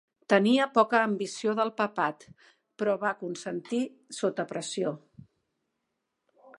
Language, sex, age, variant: Catalan, female, 50-59, Central